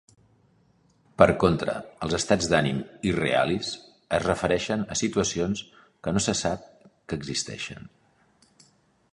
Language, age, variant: Catalan, 50-59, Central